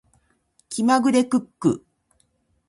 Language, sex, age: Japanese, female, 50-59